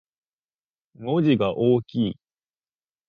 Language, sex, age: Japanese, male, under 19